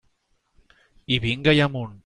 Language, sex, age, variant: Catalan, male, 40-49, Nord-Occidental